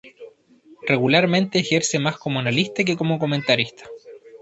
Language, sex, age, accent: Spanish, male, 30-39, Chileno: Chile, Cuyo